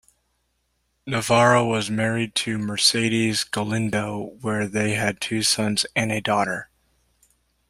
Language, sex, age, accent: English, male, 30-39, United States English